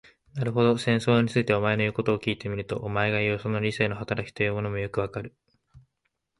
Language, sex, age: Japanese, male, 19-29